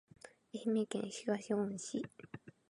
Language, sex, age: Japanese, female, 19-29